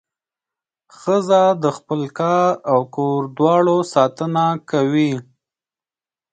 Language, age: Pashto, 19-29